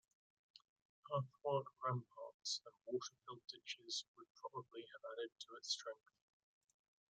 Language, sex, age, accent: English, male, 30-39, England English